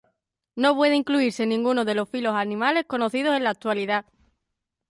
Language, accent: Spanish, España: Sur peninsular (Andalucia, Extremadura, Murcia)